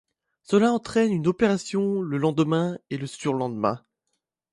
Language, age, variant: French, 19-29, Français de métropole